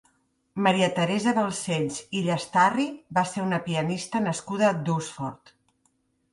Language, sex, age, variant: Catalan, female, 50-59, Central